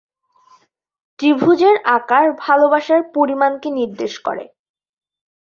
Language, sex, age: Bengali, female, 19-29